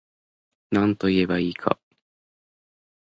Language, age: Japanese, 19-29